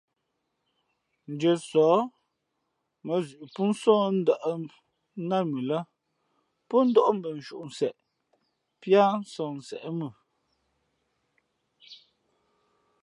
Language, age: Fe'fe', 19-29